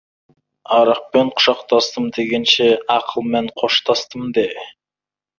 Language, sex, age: Kazakh, male, 19-29